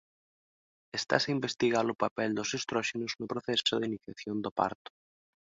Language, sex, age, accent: Galician, male, 19-29, Normativo (estándar)